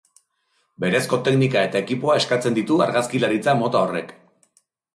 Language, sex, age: Basque, male, 40-49